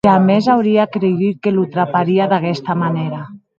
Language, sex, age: Occitan, female, 40-49